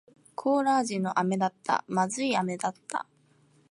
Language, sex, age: Japanese, female, 19-29